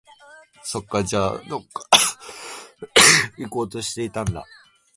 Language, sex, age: Japanese, male, 19-29